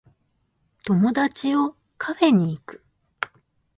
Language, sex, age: Japanese, female, 19-29